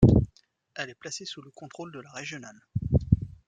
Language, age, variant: French, 19-29, Français de métropole